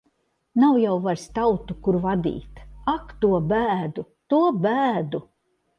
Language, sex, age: Latvian, female, 60-69